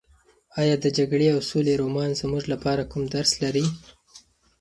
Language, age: Pashto, 19-29